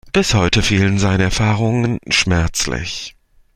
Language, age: German, 30-39